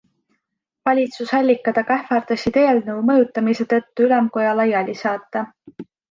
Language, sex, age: Estonian, female, 19-29